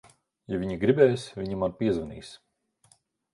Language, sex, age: Latvian, male, 30-39